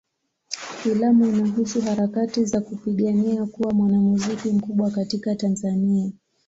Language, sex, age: Swahili, female, 19-29